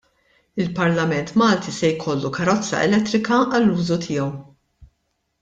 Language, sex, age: Maltese, female, 50-59